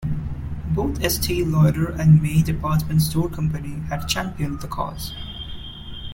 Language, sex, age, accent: English, male, 19-29, India and South Asia (India, Pakistan, Sri Lanka)